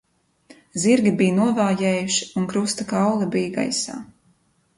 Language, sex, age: Latvian, female, 19-29